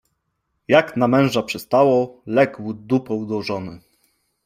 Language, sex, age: Polish, male, 30-39